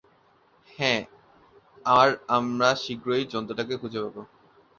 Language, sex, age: Bengali, male, under 19